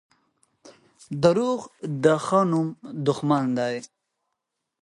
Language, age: Pashto, 19-29